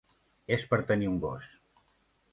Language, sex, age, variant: Catalan, male, 50-59, Central